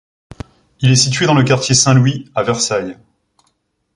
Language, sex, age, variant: French, male, 19-29, Français de métropole